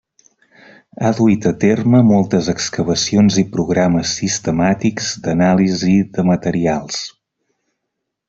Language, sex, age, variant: Catalan, male, 30-39, Central